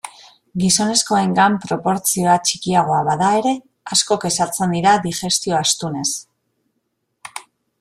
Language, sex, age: Basque, female, 30-39